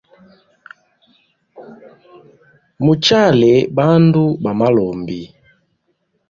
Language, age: Hemba, 19-29